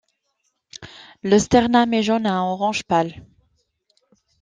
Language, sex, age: French, female, 30-39